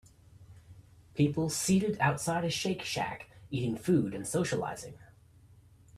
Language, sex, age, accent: English, male, 30-39, United States English